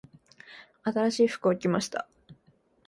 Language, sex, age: Japanese, female, 19-29